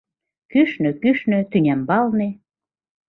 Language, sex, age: Mari, female, 40-49